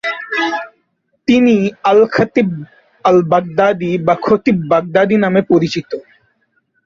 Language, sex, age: Bengali, male, 19-29